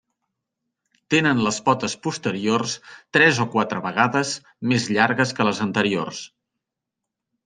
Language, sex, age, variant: Catalan, male, 50-59, Central